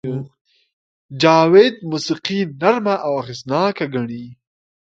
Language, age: Pashto, 19-29